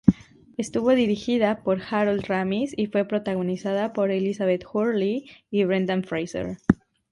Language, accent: Spanish, México